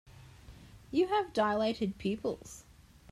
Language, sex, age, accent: English, female, 19-29, Australian English